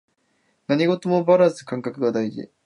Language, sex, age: Japanese, male, 19-29